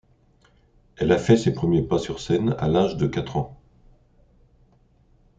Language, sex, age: French, male, 60-69